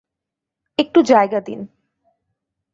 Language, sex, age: Bengali, female, 19-29